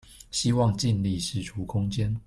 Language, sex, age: Chinese, male, 30-39